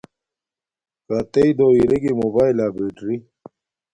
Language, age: Domaaki, 30-39